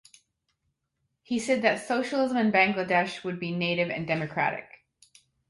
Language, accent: English, United States English